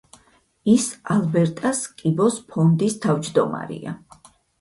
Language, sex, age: Georgian, female, 50-59